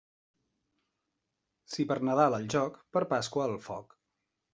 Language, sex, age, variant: Catalan, male, 30-39, Central